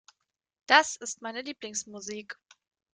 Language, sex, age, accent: German, female, 19-29, Deutschland Deutsch